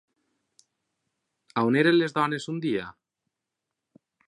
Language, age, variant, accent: Catalan, 19-29, Valencià central, valencià